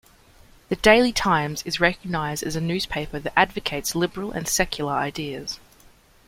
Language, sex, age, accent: English, female, 19-29, Australian English